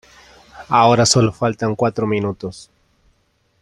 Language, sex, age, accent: Spanish, male, 30-39, Rioplatense: Argentina, Uruguay, este de Bolivia, Paraguay